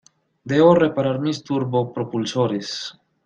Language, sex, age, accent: Spanish, male, 30-39, Caribe: Cuba, Venezuela, Puerto Rico, República Dominicana, Panamá, Colombia caribeña, México caribeño, Costa del golfo de México